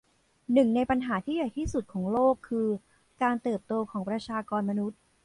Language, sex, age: Thai, female, 30-39